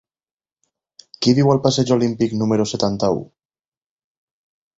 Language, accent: Catalan, valencià